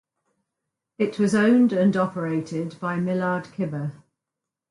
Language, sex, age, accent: English, female, 60-69, England English